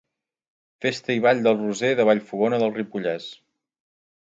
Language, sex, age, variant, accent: Catalan, male, 30-39, Central, gironí